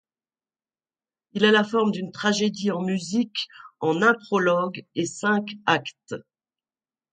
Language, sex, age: French, female, 60-69